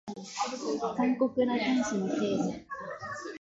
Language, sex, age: Japanese, female, 19-29